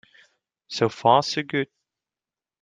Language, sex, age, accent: English, male, 19-29, England English